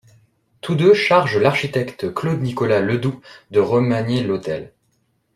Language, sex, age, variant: French, male, 19-29, Français de métropole